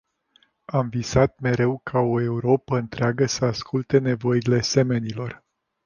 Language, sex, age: Romanian, male, 50-59